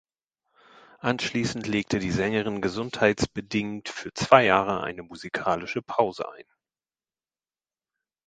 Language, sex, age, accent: German, male, 40-49, Deutschland Deutsch; Hochdeutsch